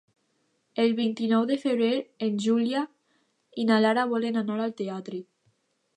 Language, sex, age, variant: Catalan, female, under 19, Alacantí